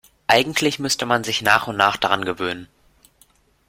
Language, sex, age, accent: German, male, under 19, Deutschland Deutsch